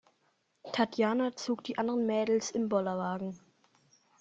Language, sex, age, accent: German, male, under 19, Deutschland Deutsch